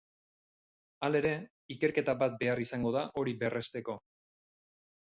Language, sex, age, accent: Basque, male, 40-49, Mendebalekoa (Araba, Bizkaia, Gipuzkoako mendebaleko herri batzuk)